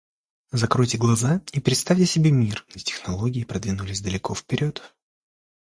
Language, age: Russian, 19-29